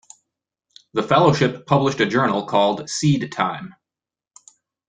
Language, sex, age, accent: English, male, 30-39, United States English